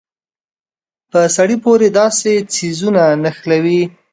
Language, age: Pashto, 19-29